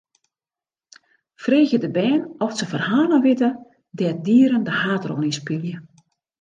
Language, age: Western Frisian, 60-69